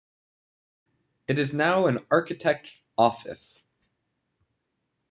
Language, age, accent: English, 19-29, United States English